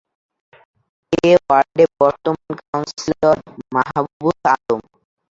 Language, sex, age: Bengali, male, 19-29